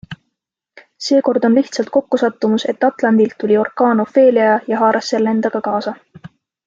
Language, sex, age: Estonian, female, 19-29